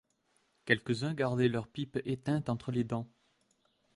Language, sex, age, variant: French, male, 19-29, Français de métropole